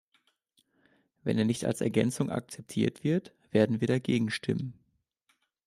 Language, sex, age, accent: German, male, 19-29, Deutschland Deutsch